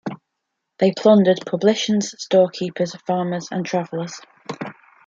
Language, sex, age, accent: English, female, 19-29, England English